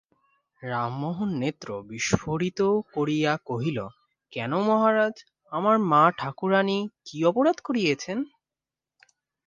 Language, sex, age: Bengali, male, 19-29